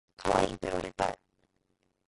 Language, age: Japanese, 19-29